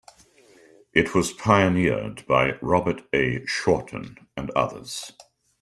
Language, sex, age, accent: English, male, 60-69, Canadian English